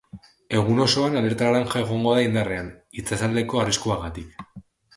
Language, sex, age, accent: Basque, male, 30-39, Mendebalekoa (Araba, Bizkaia, Gipuzkoako mendebaleko herri batzuk)